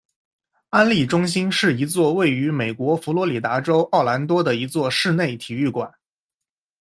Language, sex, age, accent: Chinese, male, 19-29, 出生地：江苏省